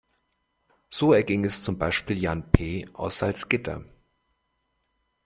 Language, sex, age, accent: German, male, 40-49, Deutschland Deutsch